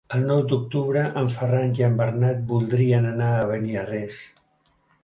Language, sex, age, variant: Catalan, male, 70-79, Central